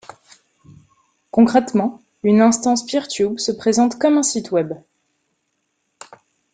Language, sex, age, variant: French, female, 19-29, Français de métropole